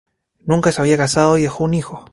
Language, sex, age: Spanish, male, 19-29